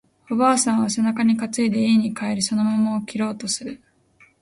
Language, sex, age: Japanese, female, 19-29